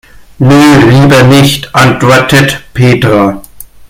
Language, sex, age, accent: German, male, 19-29, Deutschland Deutsch